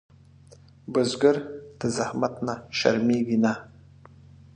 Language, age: Pashto, 30-39